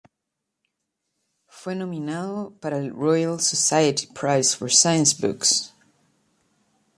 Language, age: Spanish, 40-49